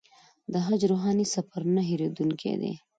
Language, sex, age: Pashto, female, 30-39